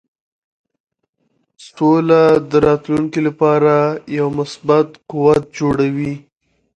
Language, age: Pashto, 19-29